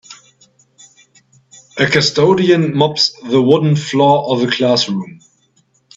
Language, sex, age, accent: English, male, 50-59, England English